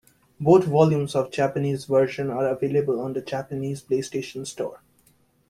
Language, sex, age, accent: English, male, 19-29, United States English